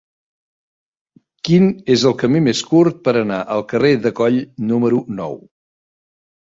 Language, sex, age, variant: Catalan, male, 60-69, Central